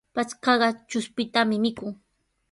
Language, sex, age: Sihuas Ancash Quechua, female, 19-29